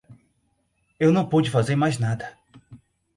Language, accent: Portuguese, Nordestino